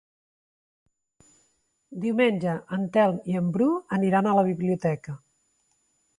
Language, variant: Catalan, Central